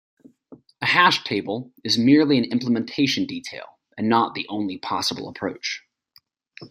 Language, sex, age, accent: English, male, 19-29, United States English